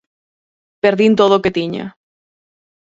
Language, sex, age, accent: Galician, female, 19-29, Atlántico (seseo e gheada)